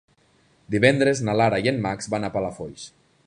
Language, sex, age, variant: Catalan, male, 19-29, Nord-Occidental